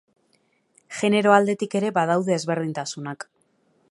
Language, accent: Basque, Mendebalekoa (Araba, Bizkaia, Gipuzkoako mendebaleko herri batzuk)